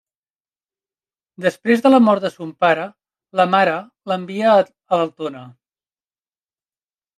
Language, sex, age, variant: Catalan, male, 30-39, Central